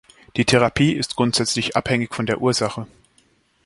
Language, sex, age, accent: German, male, 19-29, Schweizerdeutsch